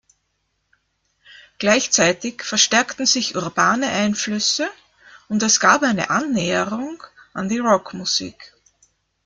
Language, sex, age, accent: German, female, 50-59, Österreichisches Deutsch